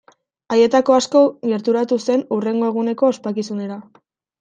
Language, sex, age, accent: Basque, female, 19-29, Mendebalekoa (Araba, Bizkaia, Gipuzkoako mendebaleko herri batzuk)